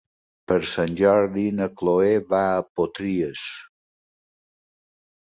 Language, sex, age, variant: Catalan, male, 60-69, Balear